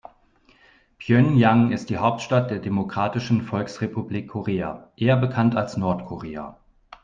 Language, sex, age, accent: German, male, 30-39, Deutschland Deutsch